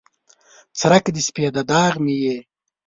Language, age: Pashto, 30-39